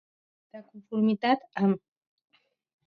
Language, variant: Catalan, Central